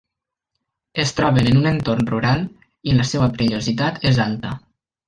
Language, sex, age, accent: Catalan, male, 19-29, valencià